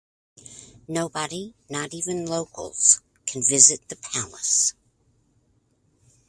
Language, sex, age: English, female, 70-79